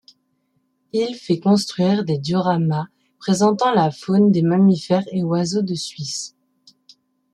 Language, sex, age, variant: French, female, 19-29, Français de métropole